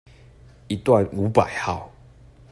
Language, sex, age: Chinese, male, 19-29